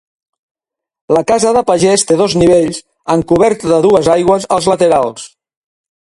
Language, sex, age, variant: Catalan, male, 60-69, Central